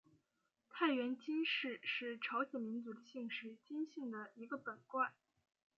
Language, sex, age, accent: Chinese, female, 19-29, 出生地：黑龙江省